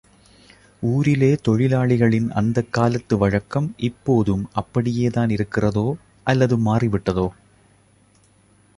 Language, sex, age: Tamil, male, 30-39